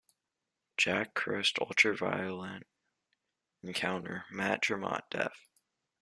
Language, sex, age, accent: English, male, under 19, United States English